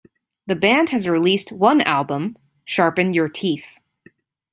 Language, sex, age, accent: English, female, 19-29, United States English